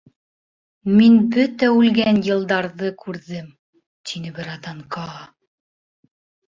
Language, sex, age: Bashkir, female, 30-39